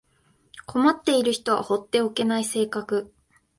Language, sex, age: Japanese, female, 19-29